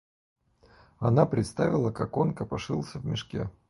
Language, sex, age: Russian, male, 30-39